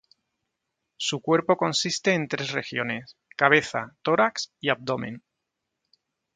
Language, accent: Spanish, España: Sur peninsular (Andalucia, Extremadura, Murcia)